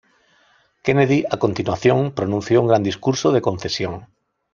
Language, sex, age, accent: Spanish, male, 40-49, España: Sur peninsular (Andalucia, Extremadura, Murcia)